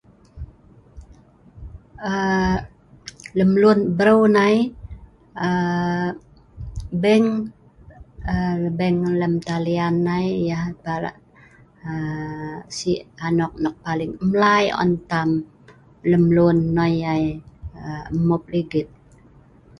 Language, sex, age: Sa'ban, female, 50-59